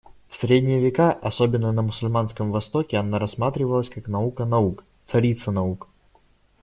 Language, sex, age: Russian, male, 19-29